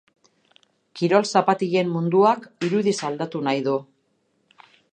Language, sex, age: Basque, female, 50-59